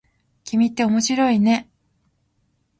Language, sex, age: Japanese, female, 19-29